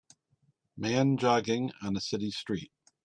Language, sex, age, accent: English, male, 50-59, United States English